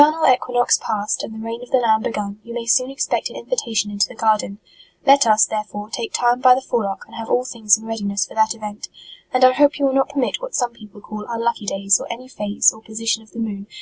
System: none